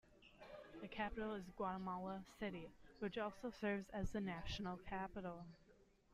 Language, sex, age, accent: English, female, 19-29, United States English